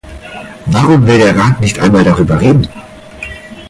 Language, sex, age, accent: German, male, 40-49, Deutschland Deutsch